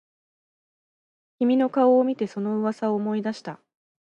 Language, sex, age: Japanese, female, 30-39